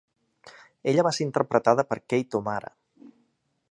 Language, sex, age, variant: Catalan, male, 50-59, Central